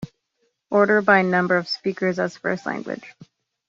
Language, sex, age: English, female, 19-29